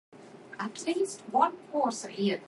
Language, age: Cantonese, 19-29